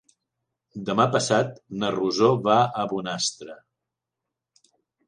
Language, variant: Catalan, Central